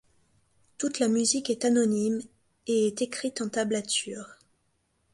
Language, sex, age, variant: French, female, 19-29, Français de métropole